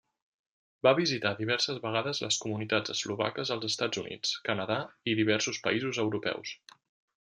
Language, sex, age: Catalan, male, 19-29